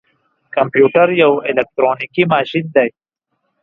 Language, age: Pashto, 19-29